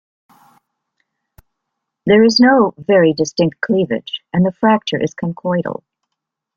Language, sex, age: English, female, 60-69